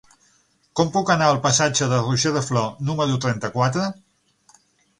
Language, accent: Catalan, central; septentrional